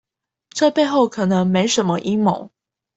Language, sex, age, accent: Chinese, female, 19-29, 出生地：臺北市